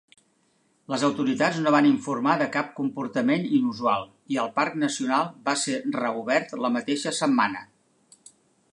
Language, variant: Catalan, Central